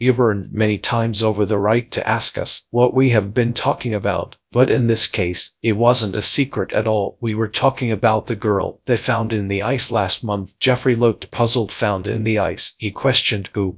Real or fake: fake